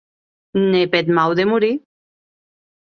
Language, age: Occitan, 50-59